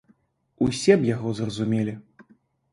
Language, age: Belarusian, 19-29